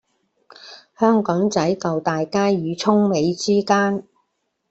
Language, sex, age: Cantonese, female, 70-79